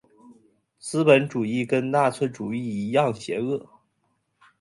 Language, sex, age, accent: Chinese, male, 40-49, 出生地：黑龙江省